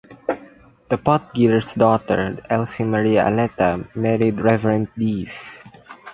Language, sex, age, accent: English, male, under 19, Filipino